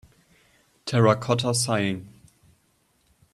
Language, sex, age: English, male, 19-29